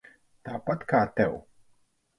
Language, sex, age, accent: Latvian, male, 30-39, Riga